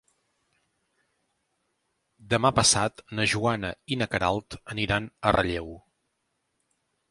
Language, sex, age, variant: Catalan, male, 40-49, Central